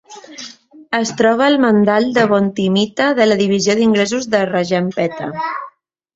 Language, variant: Catalan, Balear